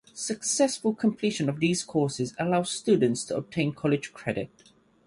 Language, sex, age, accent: English, male, 30-39, England English